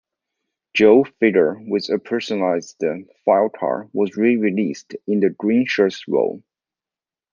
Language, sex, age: English, male, 40-49